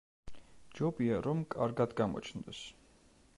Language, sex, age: Georgian, male, 30-39